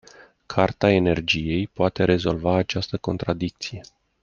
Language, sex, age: Romanian, male, 40-49